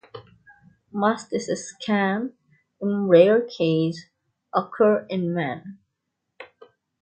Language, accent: English, Malaysian English